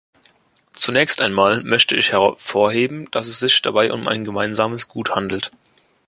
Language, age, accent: German, under 19, Deutschland Deutsch